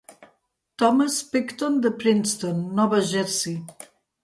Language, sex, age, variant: Catalan, female, 60-69, Central